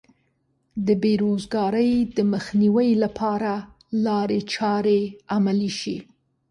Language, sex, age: Pashto, female, 40-49